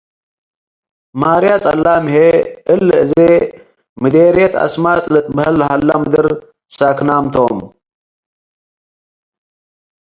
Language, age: Tigre, 30-39